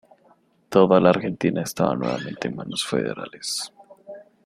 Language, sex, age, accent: Spanish, male, 19-29, América central